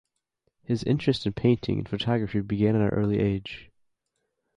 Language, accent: English, United States English